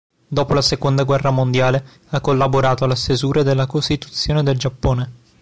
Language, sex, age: Italian, male, 19-29